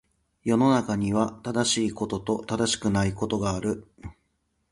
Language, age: Japanese, 30-39